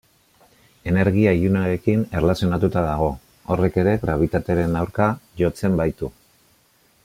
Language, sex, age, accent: Basque, male, 40-49, Mendebalekoa (Araba, Bizkaia, Gipuzkoako mendebaleko herri batzuk)